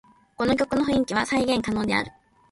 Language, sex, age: Japanese, female, 19-29